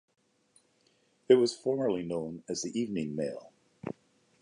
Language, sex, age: English, male, 70-79